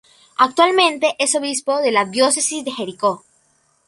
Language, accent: Spanish, Andino-Pacífico: Colombia, Perú, Ecuador, oeste de Bolivia y Venezuela andina